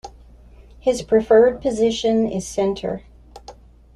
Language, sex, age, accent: English, female, 40-49, United States English